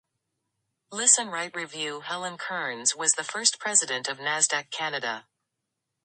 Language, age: English, under 19